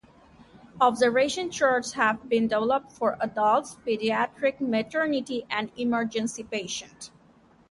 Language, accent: English, India and South Asia (India, Pakistan, Sri Lanka)